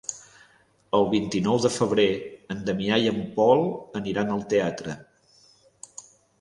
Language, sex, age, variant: Catalan, male, 50-59, Central